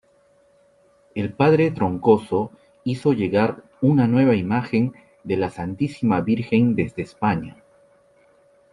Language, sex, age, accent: Spanish, male, 40-49, Andino-Pacífico: Colombia, Perú, Ecuador, oeste de Bolivia y Venezuela andina